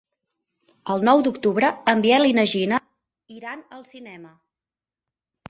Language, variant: Catalan, Central